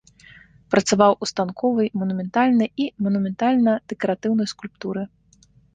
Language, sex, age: Belarusian, female, 30-39